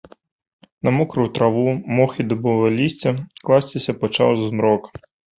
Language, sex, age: Belarusian, male, 30-39